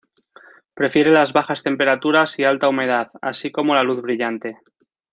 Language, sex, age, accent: Spanish, male, 19-29, España: Norte peninsular (Asturias, Castilla y León, Cantabria, País Vasco, Navarra, Aragón, La Rioja, Guadalajara, Cuenca)